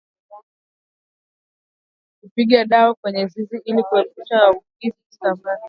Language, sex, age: Swahili, female, 19-29